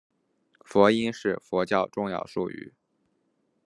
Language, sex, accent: Chinese, male, 出生地：河南省